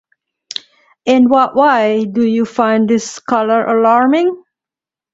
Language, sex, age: English, female, 40-49